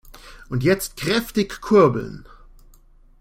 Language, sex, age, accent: German, male, 30-39, Deutschland Deutsch